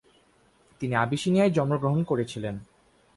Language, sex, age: Bengali, male, 19-29